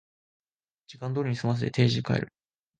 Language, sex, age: Japanese, male, under 19